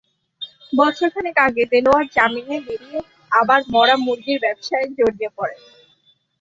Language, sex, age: Bengali, female, 19-29